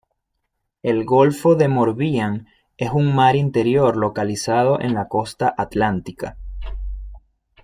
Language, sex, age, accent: Spanish, male, 30-39, Caribe: Cuba, Venezuela, Puerto Rico, República Dominicana, Panamá, Colombia caribeña, México caribeño, Costa del golfo de México